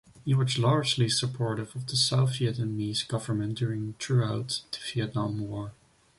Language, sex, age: English, male, 19-29